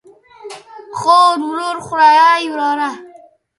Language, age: Pashto, 19-29